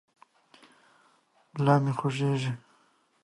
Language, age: Pashto, 19-29